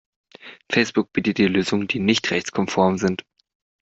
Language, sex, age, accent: German, male, under 19, Deutschland Deutsch